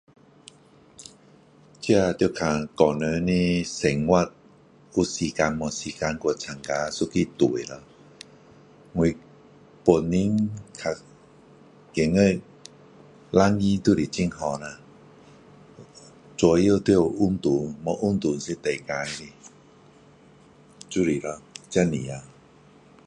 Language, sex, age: Min Dong Chinese, male, 50-59